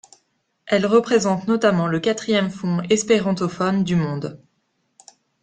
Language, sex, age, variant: French, female, 30-39, Français de métropole